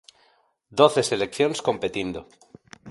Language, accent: Galician, Normativo (estándar)